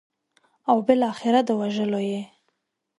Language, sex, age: Pashto, female, 19-29